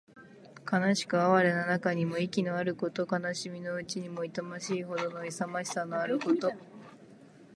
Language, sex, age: Japanese, female, 19-29